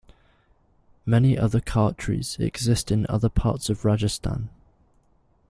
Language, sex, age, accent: English, male, 19-29, England English